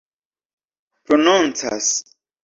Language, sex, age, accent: Esperanto, male, 19-29, Internacia